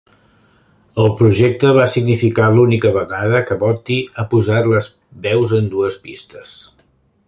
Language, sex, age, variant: Catalan, male, 60-69, Central